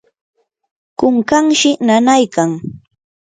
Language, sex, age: Yanahuanca Pasco Quechua, female, 19-29